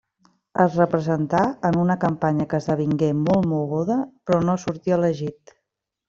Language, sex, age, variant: Catalan, female, 19-29, Central